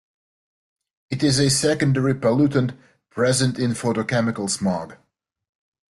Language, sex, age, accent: English, male, 30-39, United States English